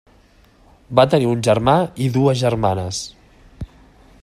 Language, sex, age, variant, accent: Catalan, male, 40-49, Central, central